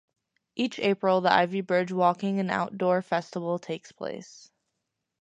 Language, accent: English, United States English